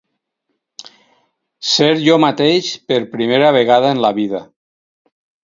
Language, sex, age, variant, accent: Catalan, male, 50-59, Valencià meridional, valencià